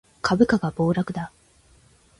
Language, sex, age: Japanese, female, 19-29